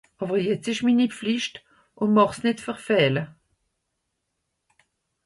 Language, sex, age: Swiss German, female, 60-69